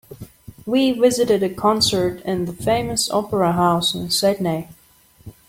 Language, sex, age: English, female, 30-39